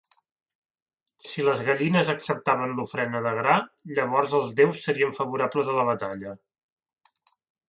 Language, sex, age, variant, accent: Catalan, male, 30-39, Central, central